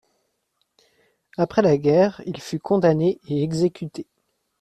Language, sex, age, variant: French, male, under 19, Français de métropole